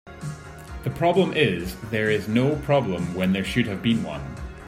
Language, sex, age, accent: English, male, 19-29, Scottish English